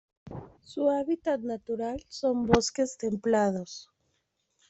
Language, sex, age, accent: Spanish, female, 19-29, México